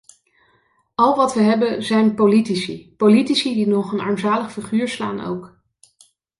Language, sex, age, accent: Dutch, female, 40-49, Nederlands Nederlands